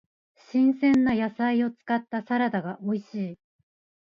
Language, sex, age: Japanese, female, 40-49